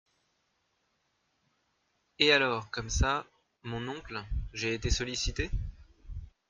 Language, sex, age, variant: French, male, 19-29, Français de métropole